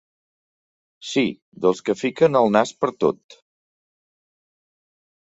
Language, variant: Catalan, Central